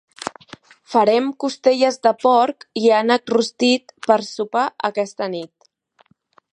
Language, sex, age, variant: Catalan, female, 19-29, Central